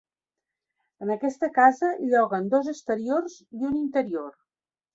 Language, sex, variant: Catalan, female, Central